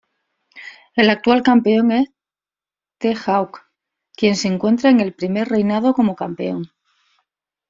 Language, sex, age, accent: Spanish, female, 40-49, España: Sur peninsular (Andalucia, Extremadura, Murcia)